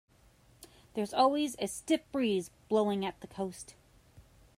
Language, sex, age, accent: English, female, 30-39, United States English